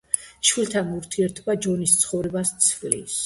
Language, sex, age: Georgian, female, 60-69